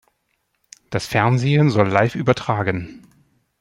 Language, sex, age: German, male, 40-49